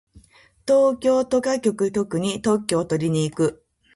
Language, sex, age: Japanese, female, 50-59